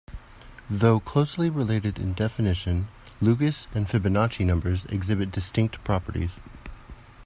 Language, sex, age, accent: English, male, 19-29, United States English